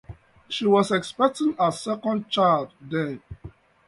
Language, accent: English, United States English